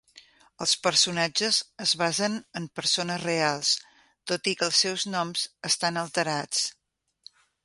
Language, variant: Catalan, Central